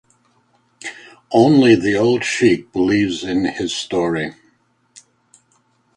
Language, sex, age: English, male, 70-79